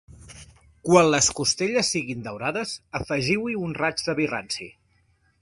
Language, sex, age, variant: Catalan, male, 30-39, Central